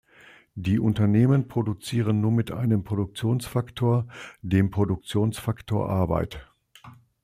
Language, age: German, 60-69